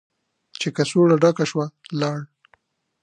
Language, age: Pashto, 19-29